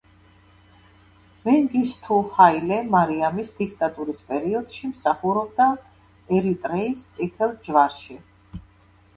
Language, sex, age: Georgian, female, 50-59